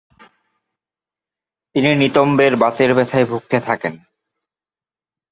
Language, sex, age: Bengali, male, 19-29